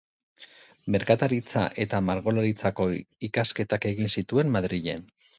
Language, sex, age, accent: Basque, male, 40-49, Mendebalekoa (Araba, Bizkaia, Gipuzkoako mendebaleko herri batzuk)